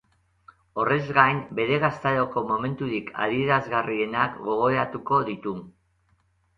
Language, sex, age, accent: Basque, male, 50-59, Mendebalekoa (Araba, Bizkaia, Gipuzkoako mendebaleko herri batzuk)